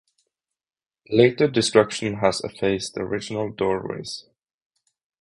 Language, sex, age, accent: English, male, 19-29, United States English; England English